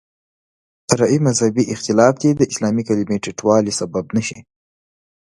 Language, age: Pashto, 19-29